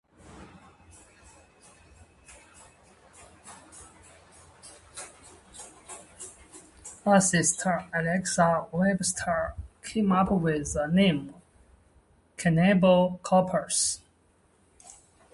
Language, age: English, 30-39